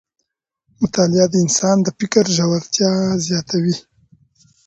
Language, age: Pashto, 19-29